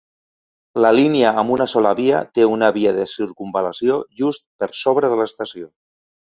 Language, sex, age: Catalan, male, 50-59